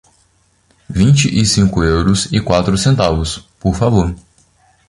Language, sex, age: Portuguese, male, 19-29